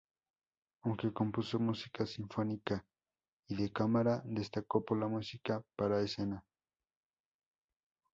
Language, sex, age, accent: Spanish, male, under 19, México